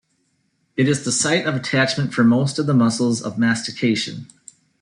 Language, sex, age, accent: English, male, 50-59, United States English